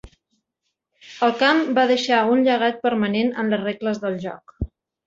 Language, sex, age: Catalan, female, 40-49